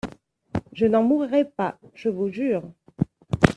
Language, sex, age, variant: French, female, 40-49, Français de métropole